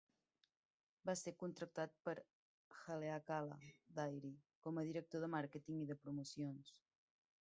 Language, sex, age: Catalan, female, 30-39